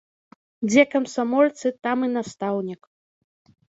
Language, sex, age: Belarusian, female, 19-29